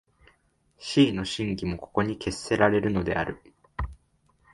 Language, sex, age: Japanese, male, 19-29